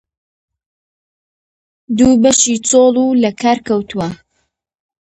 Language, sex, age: Central Kurdish, female, under 19